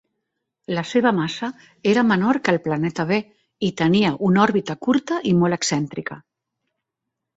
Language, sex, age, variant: Catalan, female, 70-79, Central